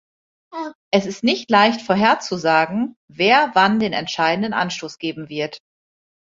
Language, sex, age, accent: German, female, 40-49, Deutschland Deutsch